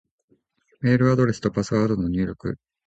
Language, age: Japanese, 50-59